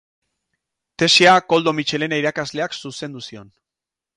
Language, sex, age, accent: Basque, male, 50-59, Mendebalekoa (Araba, Bizkaia, Gipuzkoako mendebaleko herri batzuk)